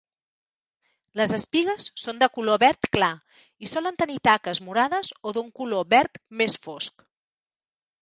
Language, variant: Catalan, Central